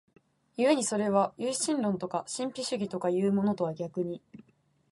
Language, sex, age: Japanese, female, 19-29